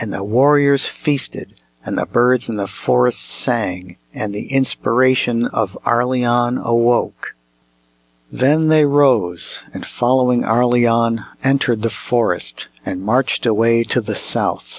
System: none